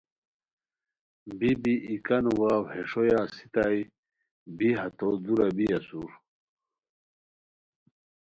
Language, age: Khowar, 40-49